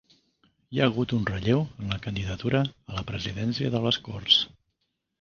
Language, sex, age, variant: Catalan, male, 40-49, Central